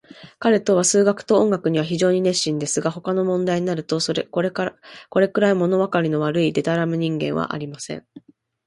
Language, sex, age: Japanese, female, 19-29